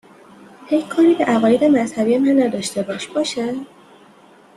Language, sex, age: Persian, female, 19-29